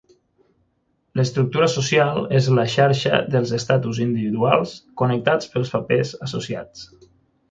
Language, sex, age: Catalan, male, 30-39